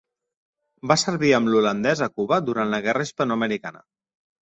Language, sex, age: Catalan, male, 40-49